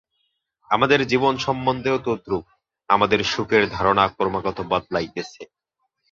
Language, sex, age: Bengali, male, 19-29